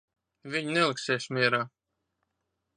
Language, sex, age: Latvian, male, 30-39